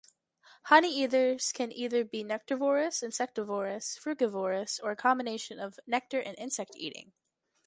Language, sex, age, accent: English, male, under 19, United States English